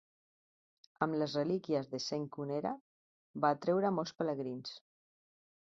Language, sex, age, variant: Catalan, female, 50-59, Central